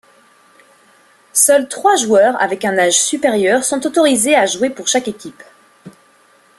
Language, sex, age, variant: French, female, 19-29, Français de métropole